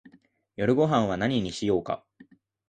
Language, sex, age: Japanese, male, 19-29